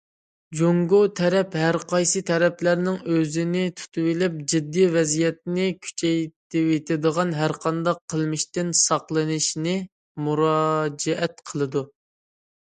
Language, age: Uyghur, 19-29